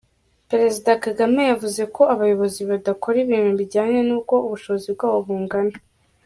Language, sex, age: Kinyarwanda, female, under 19